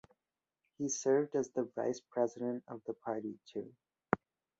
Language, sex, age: English, male, 19-29